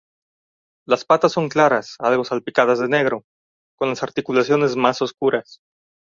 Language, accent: Spanish, México